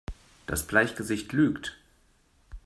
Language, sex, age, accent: German, male, 40-49, Deutschland Deutsch